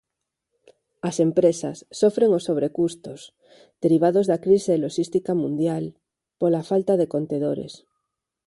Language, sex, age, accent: Galician, female, 40-49, Normativo (estándar)